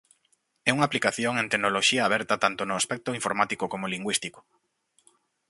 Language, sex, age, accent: Galician, male, 30-39, Central (gheada)